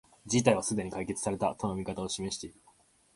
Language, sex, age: Japanese, male, 19-29